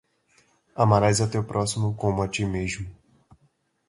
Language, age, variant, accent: Portuguese, 19-29, Portuguese (Brasil), Nordestino